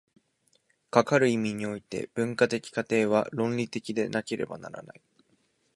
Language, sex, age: Japanese, male, 19-29